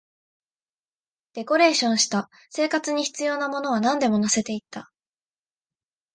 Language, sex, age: Japanese, female, 19-29